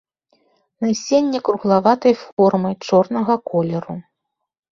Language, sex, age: Belarusian, female, 50-59